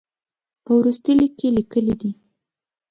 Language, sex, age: Pashto, female, 19-29